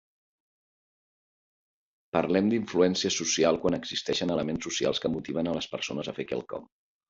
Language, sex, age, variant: Catalan, male, 50-59, Central